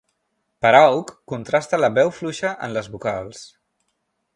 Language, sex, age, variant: Catalan, male, 19-29, Central